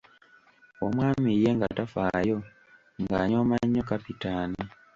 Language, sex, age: Ganda, male, 19-29